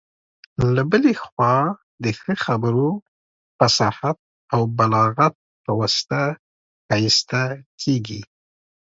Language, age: Pashto, 40-49